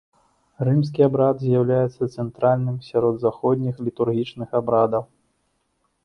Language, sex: Belarusian, male